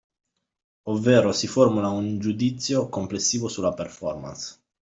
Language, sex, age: Italian, male, 19-29